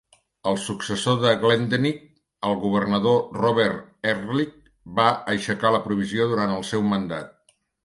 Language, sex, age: Catalan, male, 60-69